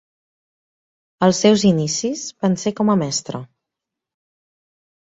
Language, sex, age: Catalan, female, 30-39